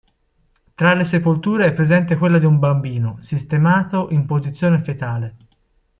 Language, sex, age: Italian, male, 30-39